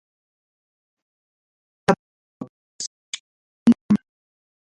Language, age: Ayacucho Quechua, 60-69